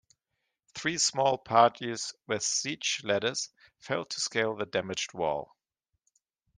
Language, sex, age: English, male, 40-49